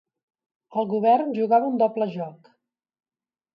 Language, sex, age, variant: Catalan, female, 40-49, Central